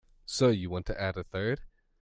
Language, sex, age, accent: English, male, under 19, United States English